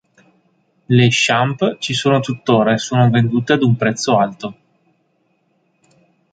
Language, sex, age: Italian, male, 30-39